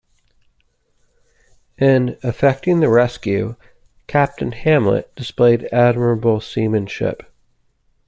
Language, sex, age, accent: English, male, 40-49, United States English